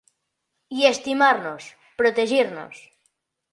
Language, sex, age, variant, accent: Catalan, male, under 19, Nord-Occidental, Tortosí